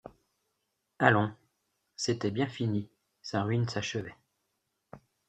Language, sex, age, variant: French, male, 40-49, Français de métropole